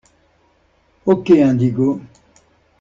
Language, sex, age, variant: French, male, 60-69, Français de métropole